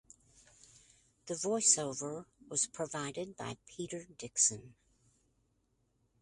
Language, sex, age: English, female, 70-79